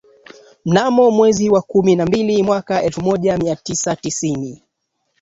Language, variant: Swahili, Kiswahili cha Bara ya Tanzania